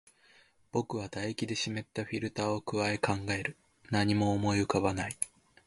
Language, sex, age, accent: Japanese, male, 19-29, 標準語